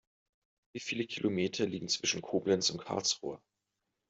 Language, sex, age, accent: German, male, 19-29, Deutschland Deutsch